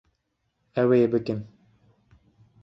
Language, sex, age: Kurdish, male, 19-29